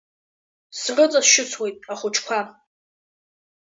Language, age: Abkhazian, under 19